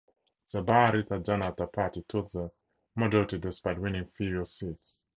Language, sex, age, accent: English, male, 30-39, Southern African (South Africa, Zimbabwe, Namibia)